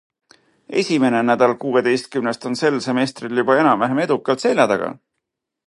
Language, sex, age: Estonian, male, 40-49